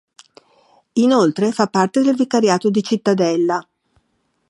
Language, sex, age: Italian, female, 60-69